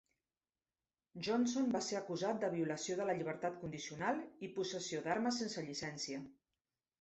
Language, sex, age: Catalan, female, 50-59